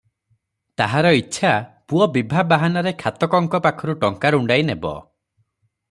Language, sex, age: Odia, male, 30-39